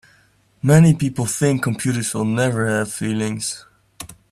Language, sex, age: English, male, 19-29